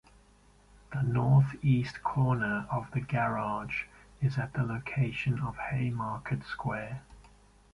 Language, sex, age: English, male, 30-39